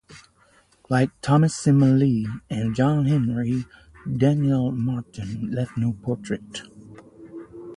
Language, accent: English, Hong Kong English